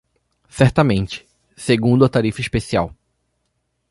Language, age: Portuguese, 19-29